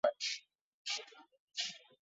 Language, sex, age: Bengali, male, 19-29